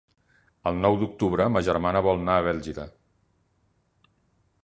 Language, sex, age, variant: Catalan, male, 60-69, Central